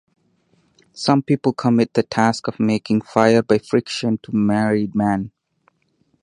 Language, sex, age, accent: English, male, 30-39, India and South Asia (India, Pakistan, Sri Lanka)